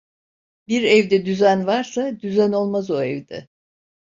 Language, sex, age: Turkish, female, 70-79